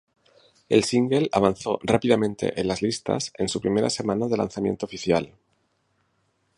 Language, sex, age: Spanish, male, 50-59